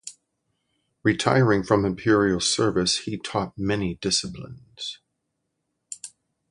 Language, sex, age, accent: English, male, 60-69, United States English